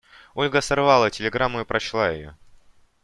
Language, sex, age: Russian, male, under 19